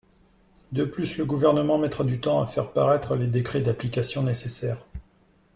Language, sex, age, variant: French, male, 40-49, Français de métropole